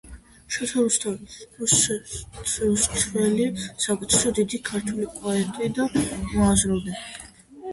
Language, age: Georgian, 19-29